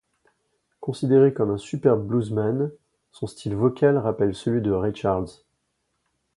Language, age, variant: French, 40-49, Français de métropole